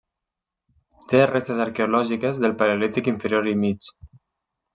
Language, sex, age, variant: Catalan, male, 19-29, Nord-Occidental